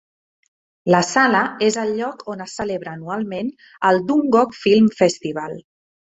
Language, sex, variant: Catalan, female, Central